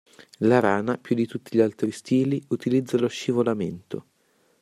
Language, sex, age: Italian, male, under 19